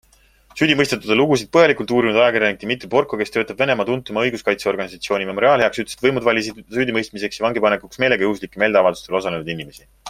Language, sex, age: Estonian, male, 30-39